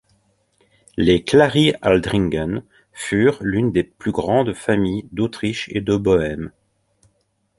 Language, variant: French, Français de métropole